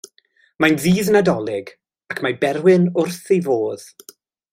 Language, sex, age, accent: Welsh, male, 40-49, Y Deyrnas Unedig Cymraeg